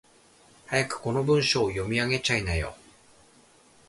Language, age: Japanese, 40-49